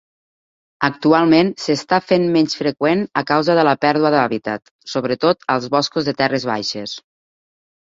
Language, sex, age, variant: Catalan, female, 30-39, Nord-Occidental